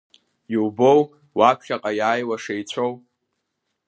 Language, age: Abkhazian, under 19